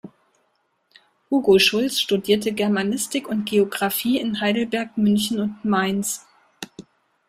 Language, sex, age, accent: German, female, 40-49, Deutschland Deutsch